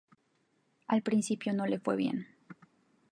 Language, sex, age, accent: Spanish, female, 19-29, Andino-Pacífico: Colombia, Perú, Ecuador, oeste de Bolivia y Venezuela andina